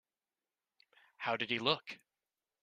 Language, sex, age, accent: English, male, 30-39, United States English